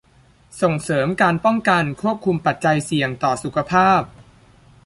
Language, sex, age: Thai, male, under 19